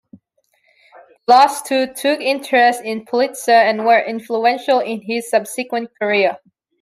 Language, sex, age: English, female, 19-29